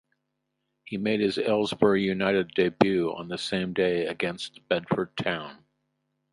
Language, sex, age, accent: English, male, 60-69, United States English